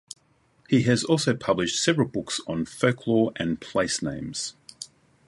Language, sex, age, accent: English, male, 50-59, Australian English